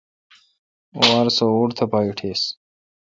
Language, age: Kalkoti, 19-29